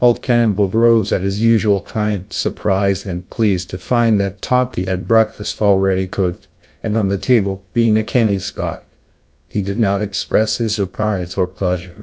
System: TTS, GlowTTS